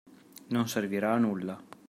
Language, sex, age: Italian, male, 30-39